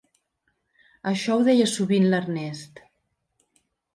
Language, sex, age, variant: Catalan, female, 50-59, Central